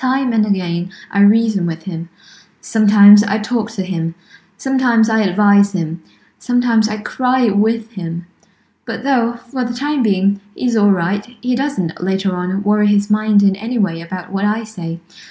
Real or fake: real